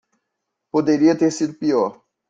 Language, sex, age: Portuguese, male, 40-49